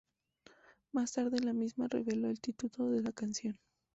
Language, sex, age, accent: Spanish, female, 19-29, México